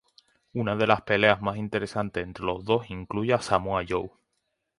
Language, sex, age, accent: Spanish, male, 19-29, España: Islas Canarias